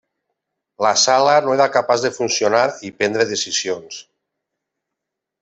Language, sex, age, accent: Catalan, male, 50-59, valencià